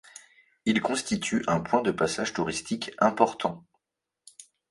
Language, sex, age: French, male, 40-49